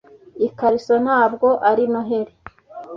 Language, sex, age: Kinyarwanda, female, 19-29